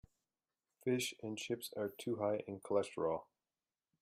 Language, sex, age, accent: English, male, 40-49, United States English